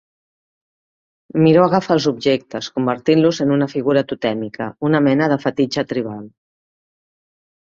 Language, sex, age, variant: Catalan, female, 50-59, Central